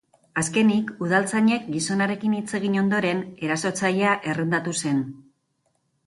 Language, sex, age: Basque, female, 40-49